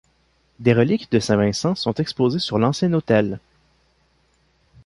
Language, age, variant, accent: French, 19-29, Français d'Amérique du Nord, Français du Canada